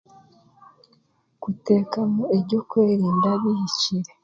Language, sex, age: Chiga, female, 30-39